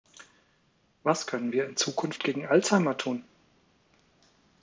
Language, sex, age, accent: German, male, 40-49, Deutschland Deutsch